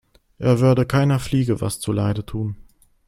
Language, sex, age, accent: German, male, 19-29, Deutschland Deutsch